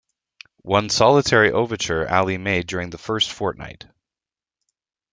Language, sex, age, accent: English, male, 40-49, Canadian English